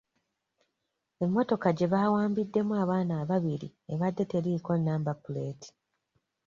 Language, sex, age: Ganda, female, 19-29